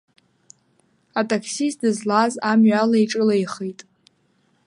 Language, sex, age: Abkhazian, female, 19-29